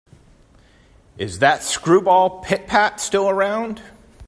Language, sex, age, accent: English, male, 30-39, United States English